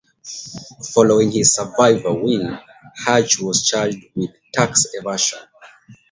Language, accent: English, Kenyan English